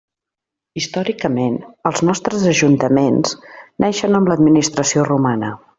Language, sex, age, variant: Catalan, female, 40-49, Central